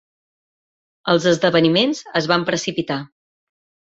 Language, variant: Catalan, Central